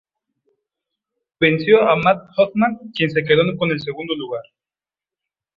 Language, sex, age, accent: Spanish, male, 19-29, México